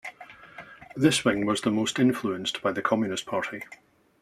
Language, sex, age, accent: English, male, 40-49, Scottish English